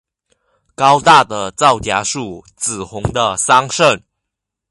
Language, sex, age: Chinese, male, under 19